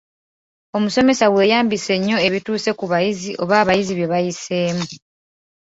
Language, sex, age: Ganda, female, 19-29